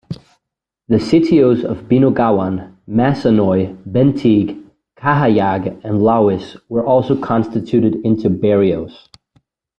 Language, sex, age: English, male, 19-29